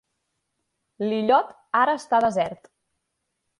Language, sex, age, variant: Catalan, female, 30-39, Central